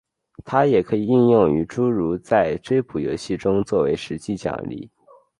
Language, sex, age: Chinese, male, under 19